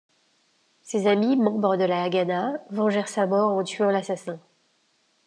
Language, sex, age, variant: French, female, 50-59, Français de métropole